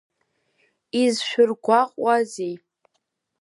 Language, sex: Abkhazian, female